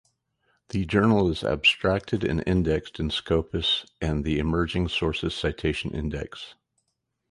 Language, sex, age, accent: English, male, 50-59, United States English